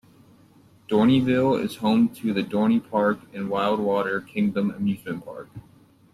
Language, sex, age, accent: English, male, 19-29, United States English